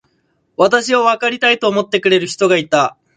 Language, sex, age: Japanese, male, 19-29